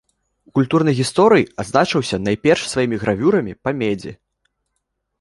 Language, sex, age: Belarusian, male, under 19